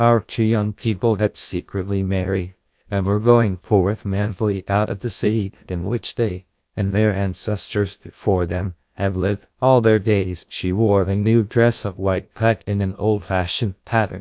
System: TTS, GlowTTS